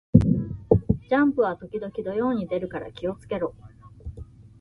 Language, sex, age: Japanese, female, 19-29